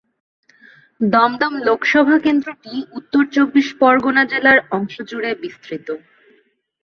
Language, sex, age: Bengali, female, 30-39